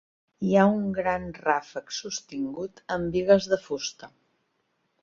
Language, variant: Catalan, Central